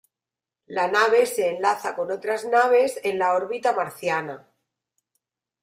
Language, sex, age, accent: Spanish, female, 40-49, España: Sur peninsular (Andalucia, Extremadura, Murcia)